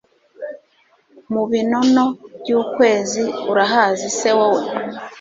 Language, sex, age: Kinyarwanda, female, 30-39